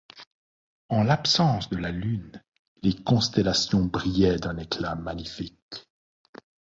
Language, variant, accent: French, Français d'Europe, Français de Suisse